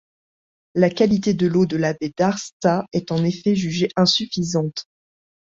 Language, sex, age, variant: French, female, 40-49, Français de métropole